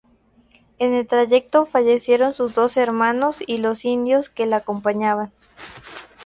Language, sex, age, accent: Spanish, male, 19-29, México